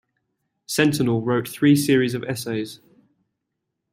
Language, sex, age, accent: English, male, 19-29, England English